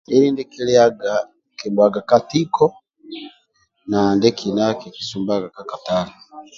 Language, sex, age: Amba (Uganda), male, 40-49